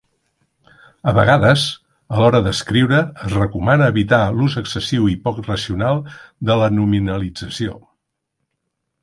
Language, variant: Catalan, Central